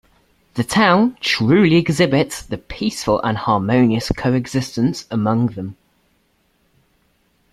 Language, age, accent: English, under 19, England English